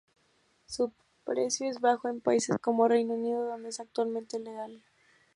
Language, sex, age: Spanish, female, 19-29